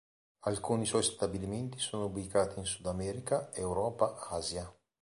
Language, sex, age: Italian, male, 40-49